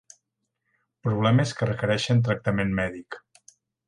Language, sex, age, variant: Catalan, male, 60-69, Septentrional